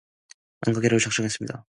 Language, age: Korean, 19-29